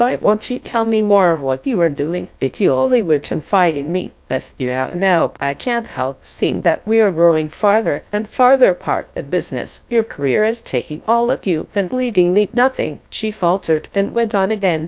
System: TTS, GlowTTS